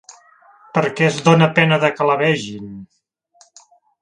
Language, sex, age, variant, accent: Catalan, male, 30-39, Central, central